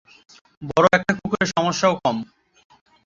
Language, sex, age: Bengali, male, 19-29